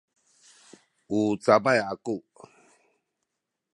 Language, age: Sakizaya, 60-69